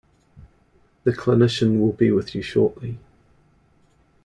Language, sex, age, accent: English, male, 40-49, New Zealand English